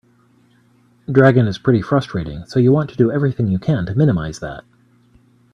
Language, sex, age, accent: English, male, 40-49, United States English